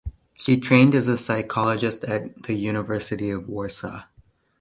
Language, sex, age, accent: English, male, 19-29, United States English